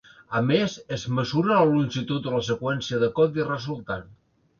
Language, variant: Catalan, Central